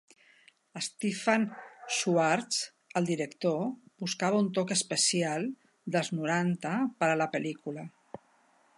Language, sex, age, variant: Catalan, female, 60-69, Central